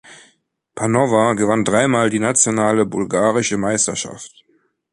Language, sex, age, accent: German, male, 30-39, Deutschland Deutsch